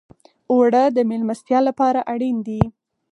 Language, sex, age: Pashto, female, under 19